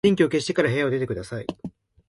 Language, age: Japanese, under 19